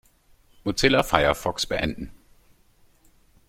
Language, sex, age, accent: German, male, 50-59, Deutschland Deutsch